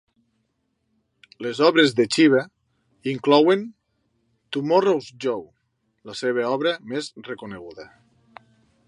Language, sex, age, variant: Catalan, male, 40-49, Central